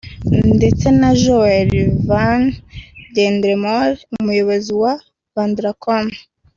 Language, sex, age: Kinyarwanda, female, 19-29